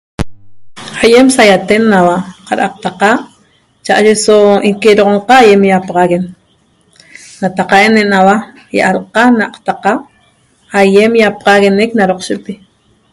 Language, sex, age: Toba, female, 40-49